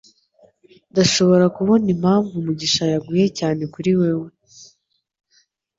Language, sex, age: Kinyarwanda, female, 19-29